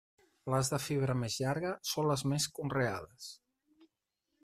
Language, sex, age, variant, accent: Catalan, male, 40-49, Central, central